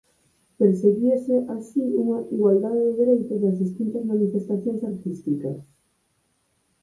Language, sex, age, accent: Galician, female, 30-39, Normativo (estándar)